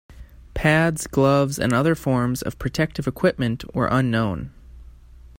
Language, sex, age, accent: English, male, 19-29, United States English